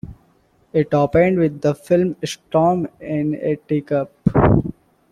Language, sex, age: English, male, 19-29